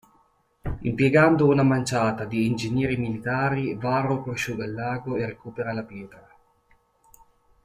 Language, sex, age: Italian, male, 30-39